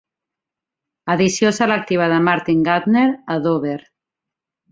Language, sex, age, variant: Catalan, female, 40-49, Central